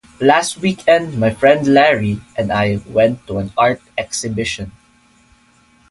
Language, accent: English, Filipino